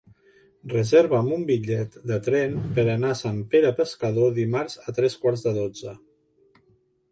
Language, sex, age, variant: Catalan, male, 50-59, Central